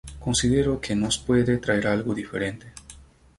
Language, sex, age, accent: Spanish, male, 30-39, Andino-Pacífico: Colombia, Perú, Ecuador, oeste de Bolivia y Venezuela andina